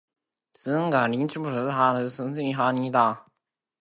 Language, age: Cantonese, 19-29